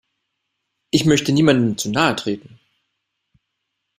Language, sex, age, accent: German, male, 40-49, Deutschland Deutsch